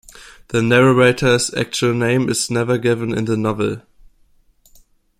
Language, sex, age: English, male, 19-29